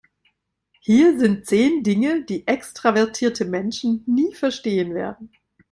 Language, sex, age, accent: German, female, 40-49, Deutschland Deutsch